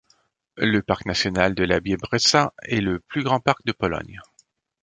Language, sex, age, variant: French, male, 50-59, Français de métropole